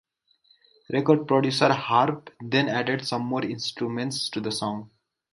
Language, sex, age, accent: English, male, 19-29, United States English